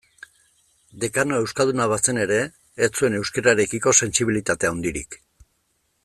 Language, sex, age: Basque, male, 50-59